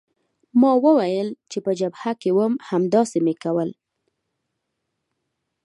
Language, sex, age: Pashto, female, 19-29